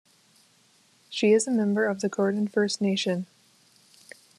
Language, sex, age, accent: English, female, under 19, United States English